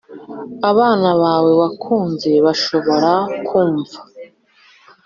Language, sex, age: Kinyarwanda, female, 30-39